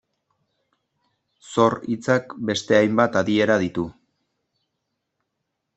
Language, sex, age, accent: Basque, male, 30-39, Erdialdekoa edo Nafarra (Gipuzkoa, Nafarroa)